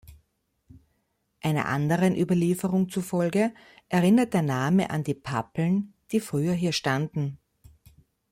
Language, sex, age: German, female, 50-59